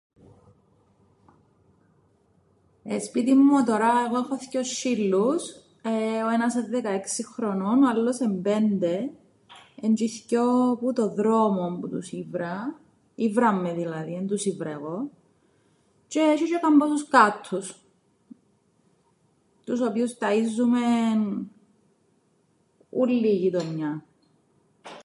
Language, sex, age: Greek, female, 30-39